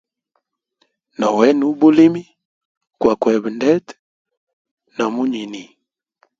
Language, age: Hemba, 19-29